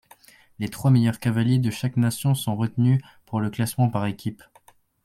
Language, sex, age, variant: French, male, under 19, Français de métropole